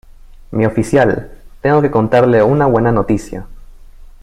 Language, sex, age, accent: Spanish, male, 19-29, Andino-Pacífico: Colombia, Perú, Ecuador, oeste de Bolivia y Venezuela andina